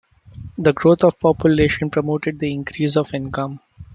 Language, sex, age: English, male, 19-29